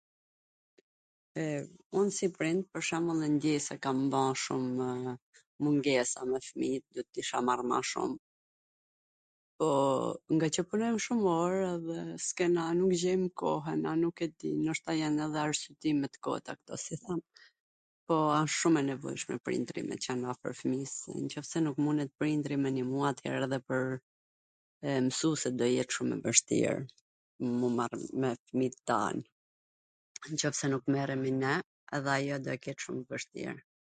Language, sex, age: Gheg Albanian, female, 40-49